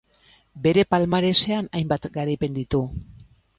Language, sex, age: Basque, female, 40-49